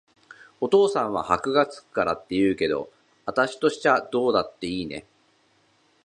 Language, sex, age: Japanese, male, 30-39